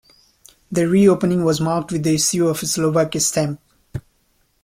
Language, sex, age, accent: English, male, 19-29, India and South Asia (India, Pakistan, Sri Lanka)